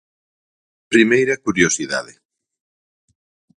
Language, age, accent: Galician, 40-49, Atlántico (seseo e gheada)